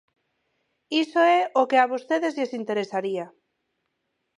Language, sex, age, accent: Galician, female, 30-39, Neofalante